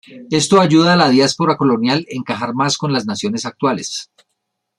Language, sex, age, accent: Spanish, male, 60-69, Caribe: Cuba, Venezuela, Puerto Rico, República Dominicana, Panamá, Colombia caribeña, México caribeño, Costa del golfo de México